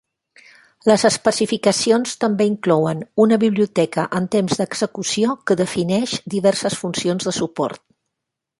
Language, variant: Catalan, Septentrional